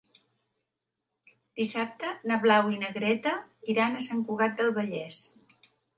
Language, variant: Catalan, Central